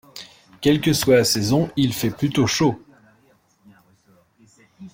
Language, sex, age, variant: French, male, 30-39, Français de métropole